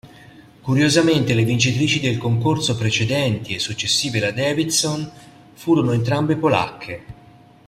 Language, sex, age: Italian, male, 40-49